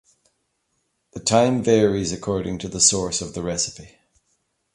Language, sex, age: English, male, 40-49